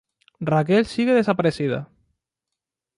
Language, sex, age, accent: Spanish, male, 19-29, España: Islas Canarias